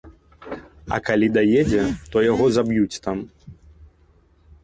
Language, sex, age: Belarusian, male, 19-29